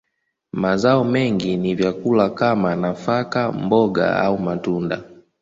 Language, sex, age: Swahili, male, 19-29